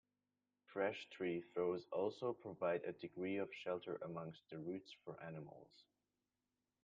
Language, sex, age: English, male, under 19